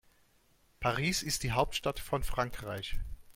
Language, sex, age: German, male, 30-39